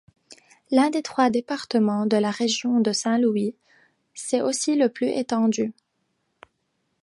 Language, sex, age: French, female, 19-29